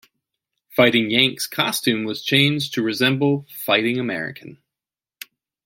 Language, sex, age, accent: English, male, 40-49, United States English